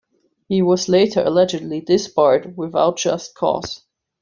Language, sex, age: English, female, 19-29